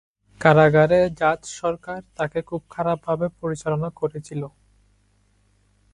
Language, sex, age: Bengali, male, 19-29